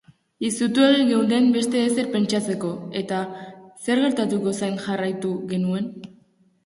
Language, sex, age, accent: Basque, female, under 19, Mendebalekoa (Araba, Bizkaia, Gipuzkoako mendebaleko herri batzuk)